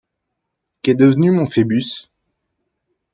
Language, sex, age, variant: French, male, 30-39, Français de métropole